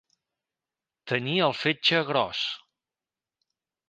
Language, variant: Catalan, Central